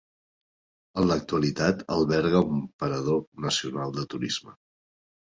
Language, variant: Catalan, Nord-Occidental